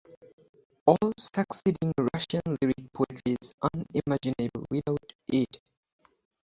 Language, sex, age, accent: English, male, 19-29, United States English